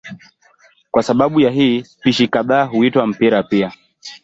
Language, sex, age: Swahili, male, 19-29